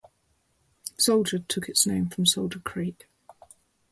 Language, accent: English, England English